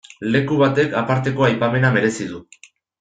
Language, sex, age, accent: Basque, male, 19-29, Erdialdekoa edo Nafarra (Gipuzkoa, Nafarroa)